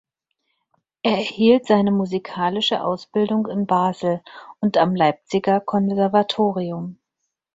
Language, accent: German, Deutschland Deutsch